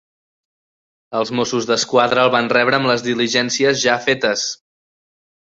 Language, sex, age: Catalan, male, 30-39